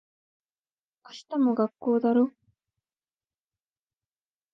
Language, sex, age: Japanese, female, 19-29